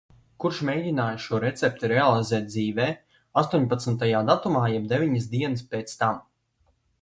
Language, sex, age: Latvian, male, 19-29